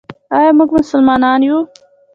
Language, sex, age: Pashto, female, under 19